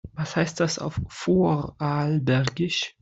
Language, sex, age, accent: German, male, 19-29, Deutschland Deutsch